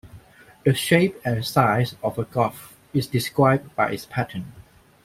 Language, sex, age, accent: English, male, 19-29, Hong Kong English